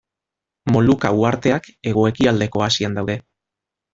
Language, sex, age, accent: Basque, male, 30-39, Mendebalekoa (Araba, Bizkaia, Gipuzkoako mendebaleko herri batzuk)